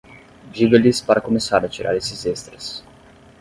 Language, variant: Portuguese, Portuguese (Brasil)